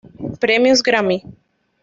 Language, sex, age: Spanish, female, 19-29